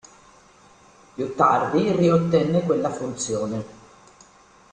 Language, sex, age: Italian, female, 50-59